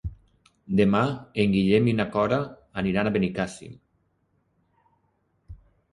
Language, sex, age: Catalan, male, 40-49